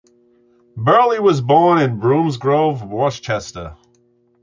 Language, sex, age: English, male, 60-69